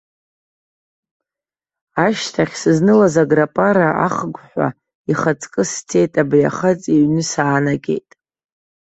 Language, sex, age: Abkhazian, female, 30-39